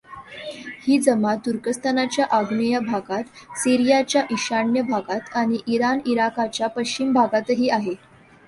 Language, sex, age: Marathi, female, under 19